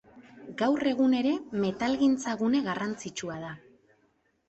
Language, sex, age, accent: Basque, female, 19-29, Mendebalekoa (Araba, Bizkaia, Gipuzkoako mendebaleko herri batzuk)